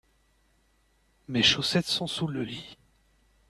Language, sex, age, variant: French, male, 30-39, Français de métropole